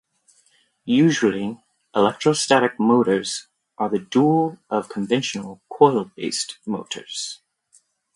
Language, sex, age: English, male, 30-39